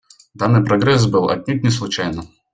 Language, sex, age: Russian, male, under 19